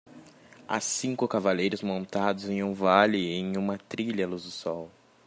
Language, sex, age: Portuguese, male, 19-29